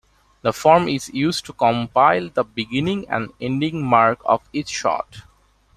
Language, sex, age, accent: English, male, 19-29, India and South Asia (India, Pakistan, Sri Lanka)